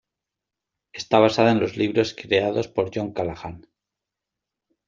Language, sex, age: Spanish, male, 50-59